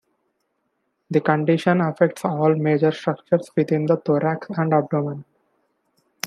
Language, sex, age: English, male, 19-29